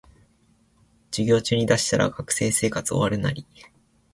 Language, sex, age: Japanese, male, under 19